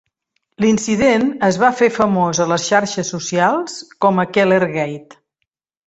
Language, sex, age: Catalan, female, 60-69